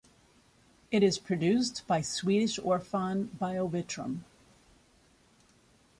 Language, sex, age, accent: English, female, 50-59, United States English